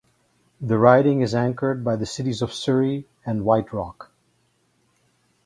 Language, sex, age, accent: English, male, 60-69, United States English